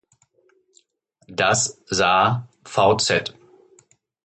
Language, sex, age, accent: German, male, 50-59, Deutschland Deutsch